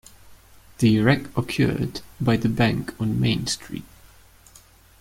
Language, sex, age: English, male, 19-29